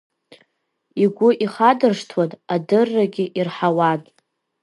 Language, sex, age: Abkhazian, female, under 19